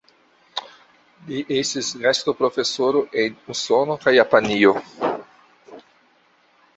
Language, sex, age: Esperanto, male, 50-59